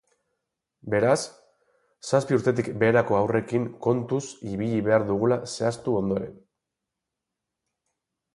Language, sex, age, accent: Basque, male, 40-49, Mendebalekoa (Araba, Bizkaia, Gipuzkoako mendebaleko herri batzuk)